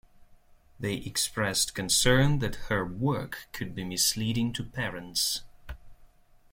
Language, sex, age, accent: English, male, 30-39, England English